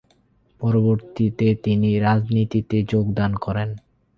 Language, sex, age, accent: Bengali, male, 19-29, Bengali; Bangla